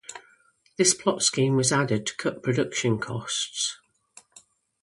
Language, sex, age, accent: English, female, 50-59, England English